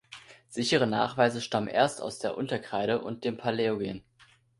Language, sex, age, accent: German, male, 19-29, Deutschland Deutsch